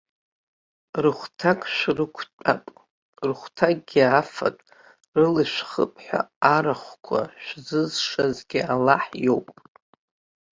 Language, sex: Abkhazian, female